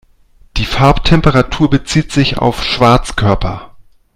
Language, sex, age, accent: German, male, 40-49, Deutschland Deutsch